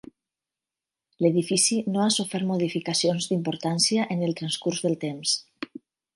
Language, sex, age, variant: Catalan, female, 40-49, Nord-Occidental